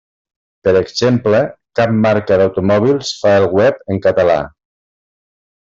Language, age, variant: Catalan, 50-59, Central